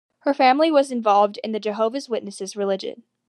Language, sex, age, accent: English, female, under 19, United States English